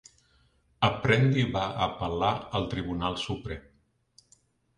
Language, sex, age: Catalan, male, 50-59